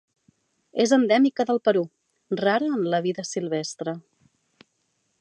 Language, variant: Catalan, Central